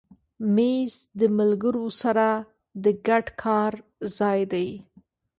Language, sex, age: Pashto, female, 40-49